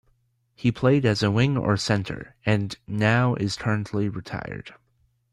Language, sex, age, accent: English, male, under 19, United States English